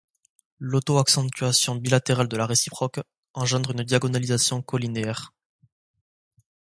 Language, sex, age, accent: French, male, under 19, Français du sud de la France